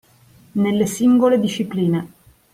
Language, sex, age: Italian, female, 30-39